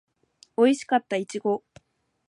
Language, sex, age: Japanese, female, 19-29